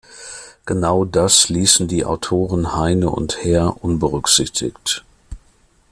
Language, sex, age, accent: German, male, 50-59, Deutschland Deutsch